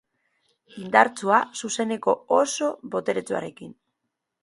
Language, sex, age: Basque, female, 19-29